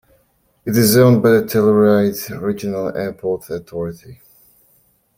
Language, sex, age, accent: English, male, 30-39, England English